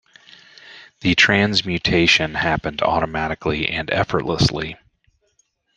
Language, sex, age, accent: English, male, 40-49, United States English